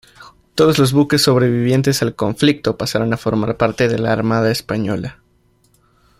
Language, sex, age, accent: Spanish, male, 19-29, México